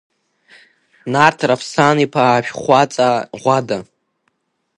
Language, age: Abkhazian, under 19